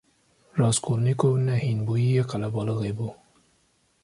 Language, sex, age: Kurdish, male, 30-39